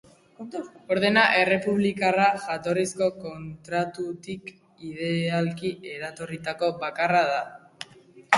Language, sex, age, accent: Basque, female, 90+, Erdialdekoa edo Nafarra (Gipuzkoa, Nafarroa)